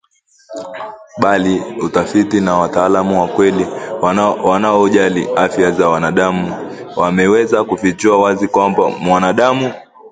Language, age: Swahili, 19-29